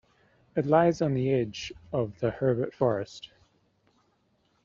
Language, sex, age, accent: English, male, 30-39, New Zealand English